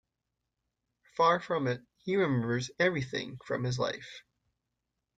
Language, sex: English, male